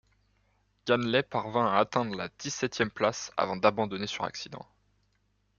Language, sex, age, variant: French, male, 19-29, Français de métropole